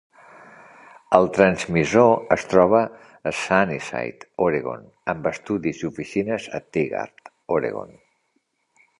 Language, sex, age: Catalan, male, 50-59